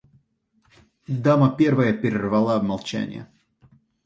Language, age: Russian, 19-29